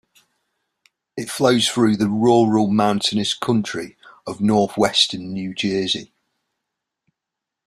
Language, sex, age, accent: English, male, 19-29, England English